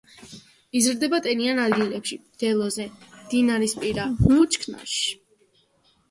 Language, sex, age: Georgian, female, under 19